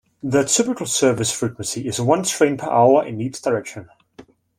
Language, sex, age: English, male, 19-29